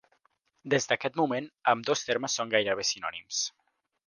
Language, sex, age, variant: Catalan, male, under 19, Central